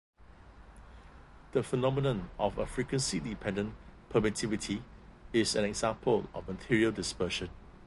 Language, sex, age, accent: English, male, 50-59, Singaporean English